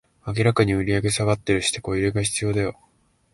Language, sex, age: Japanese, male, 19-29